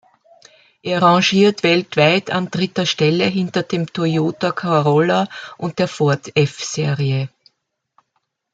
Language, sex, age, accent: German, female, 70-79, Österreichisches Deutsch